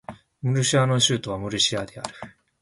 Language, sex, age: Japanese, male, 19-29